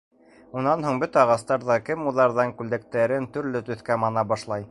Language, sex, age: Bashkir, male, 19-29